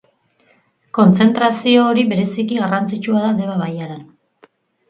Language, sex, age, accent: Basque, female, 40-49, Mendebalekoa (Araba, Bizkaia, Gipuzkoako mendebaleko herri batzuk)